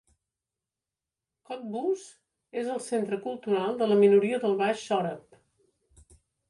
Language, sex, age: Catalan, female, 70-79